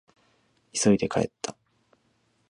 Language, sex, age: Japanese, male, 19-29